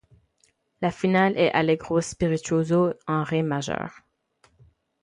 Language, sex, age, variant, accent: French, female, 19-29, Français d'Amérique du Nord, Français du Canada